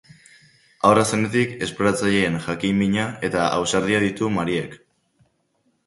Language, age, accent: Basque, under 19, Erdialdekoa edo Nafarra (Gipuzkoa, Nafarroa)